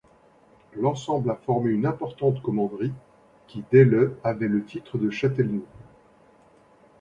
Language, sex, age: French, male, 50-59